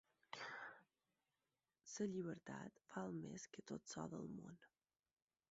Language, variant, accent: Catalan, Balear, balear; mallorquí